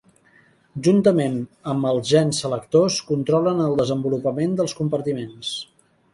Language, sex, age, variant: Catalan, male, 50-59, Central